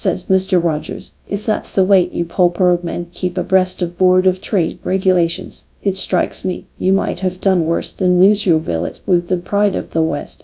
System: TTS, GradTTS